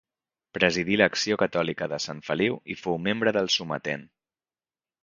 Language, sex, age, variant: Catalan, male, 30-39, Central